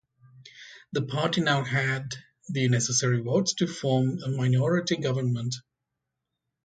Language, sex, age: English, male, 30-39